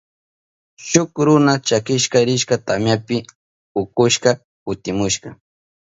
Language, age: Southern Pastaza Quechua, 30-39